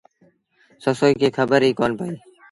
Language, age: Sindhi Bhil, 19-29